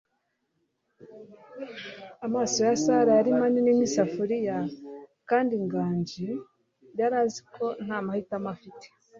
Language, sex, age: Kinyarwanda, female, 30-39